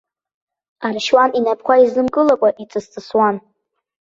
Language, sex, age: Abkhazian, female, under 19